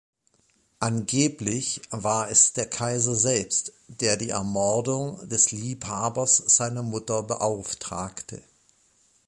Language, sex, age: German, male, 40-49